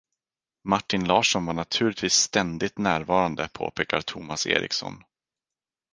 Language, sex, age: Swedish, male, 19-29